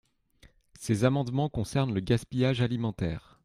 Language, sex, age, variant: French, male, 30-39, Français de métropole